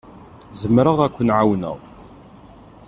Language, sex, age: Kabyle, male, 19-29